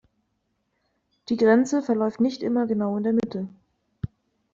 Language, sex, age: German, female, 19-29